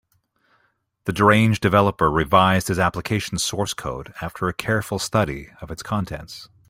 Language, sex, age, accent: English, male, 40-49, Canadian English